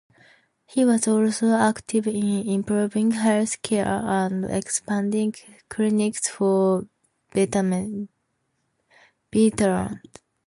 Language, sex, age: English, female, 19-29